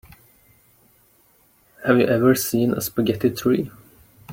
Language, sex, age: English, male, 30-39